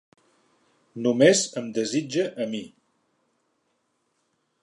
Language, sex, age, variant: Catalan, male, 50-59, Central